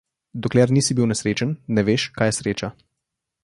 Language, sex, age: Slovenian, male, 19-29